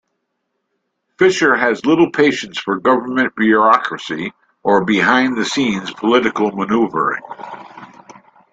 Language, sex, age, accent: English, male, 60-69, United States English